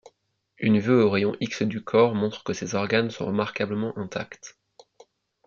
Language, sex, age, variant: French, male, under 19, Français de métropole